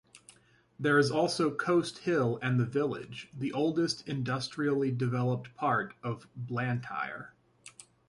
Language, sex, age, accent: English, male, 30-39, United States English